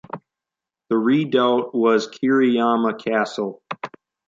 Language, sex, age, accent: English, male, under 19, United States English